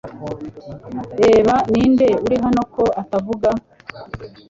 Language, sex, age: Kinyarwanda, female, 40-49